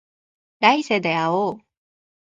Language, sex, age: Japanese, female, 19-29